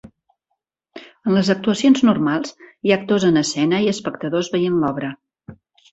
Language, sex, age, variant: Catalan, female, 60-69, Central